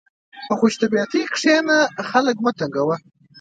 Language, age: Pashto, 19-29